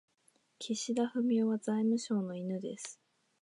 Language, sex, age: Japanese, female, 19-29